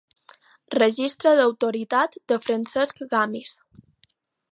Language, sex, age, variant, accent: Catalan, female, 19-29, Balear, balear